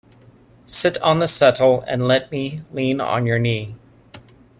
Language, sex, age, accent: English, male, 40-49, United States English